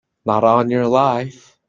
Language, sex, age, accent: English, male, 19-29, United States English